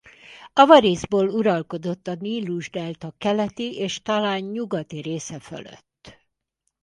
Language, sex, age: Hungarian, female, 70-79